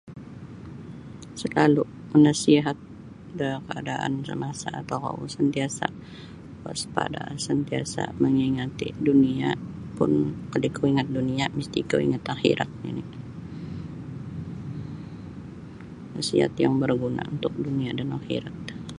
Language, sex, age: Sabah Bisaya, female, 60-69